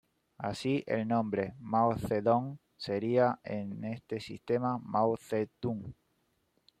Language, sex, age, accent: Spanish, male, 19-29, Rioplatense: Argentina, Uruguay, este de Bolivia, Paraguay